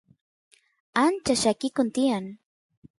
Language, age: Santiago del Estero Quichua, 30-39